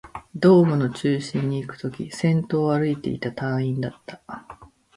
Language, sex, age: Japanese, female, 40-49